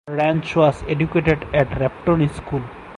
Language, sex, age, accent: English, male, 19-29, India and South Asia (India, Pakistan, Sri Lanka)